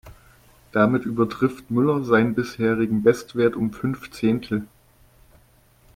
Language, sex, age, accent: German, male, 30-39, Deutschland Deutsch